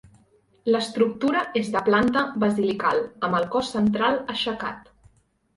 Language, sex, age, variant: Catalan, female, 19-29, Central